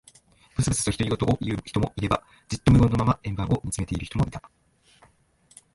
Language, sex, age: Japanese, male, 19-29